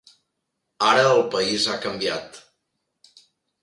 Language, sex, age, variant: Catalan, male, 50-59, Central